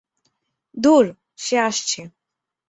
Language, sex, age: Bengali, female, 19-29